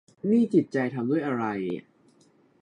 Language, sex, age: Thai, male, 19-29